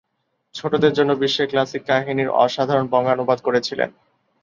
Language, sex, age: Bengali, male, 19-29